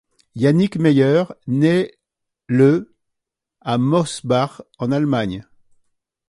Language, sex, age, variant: French, male, 60-69, Français de métropole